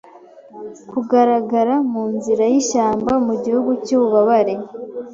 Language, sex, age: Kinyarwanda, female, 19-29